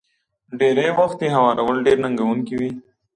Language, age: Pashto, 19-29